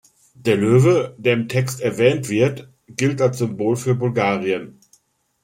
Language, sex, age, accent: German, male, 50-59, Deutschland Deutsch